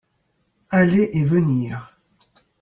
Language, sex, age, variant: French, male, 40-49, Français de métropole